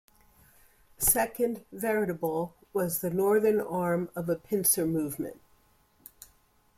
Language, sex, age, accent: English, female, 60-69, United States English